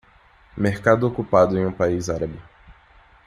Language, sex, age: Portuguese, male, 19-29